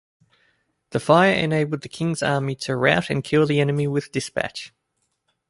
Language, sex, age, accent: English, male, 19-29, Australian English